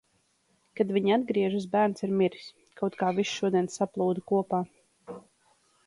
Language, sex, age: Latvian, female, 30-39